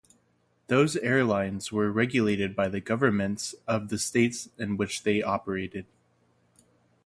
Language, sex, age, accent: English, male, under 19, United States English